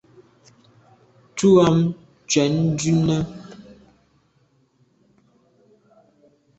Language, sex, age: Medumba, female, 19-29